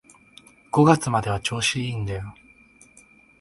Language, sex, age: Japanese, male, 19-29